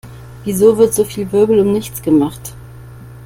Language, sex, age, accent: German, female, 19-29, Deutschland Deutsch